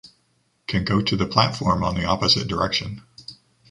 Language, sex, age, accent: English, male, 50-59, United States English